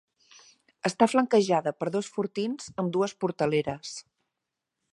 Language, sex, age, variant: Catalan, female, 50-59, Central